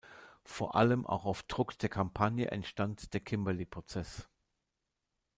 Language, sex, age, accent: German, male, 50-59, Deutschland Deutsch